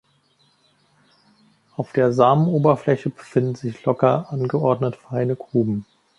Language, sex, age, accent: German, male, 19-29, Deutschland Deutsch